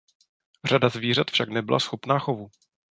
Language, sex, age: Czech, male, 30-39